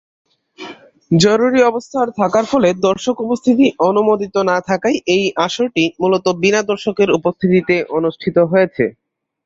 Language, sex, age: Bengali, male, under 19